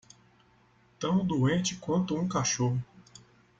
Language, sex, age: Portuguese, male, 19-29